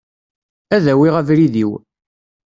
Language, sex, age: Kabyle, male, 30-39